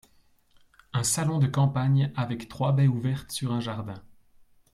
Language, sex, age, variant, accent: French, male, 30-39, Français d'Europe, Français de Suisse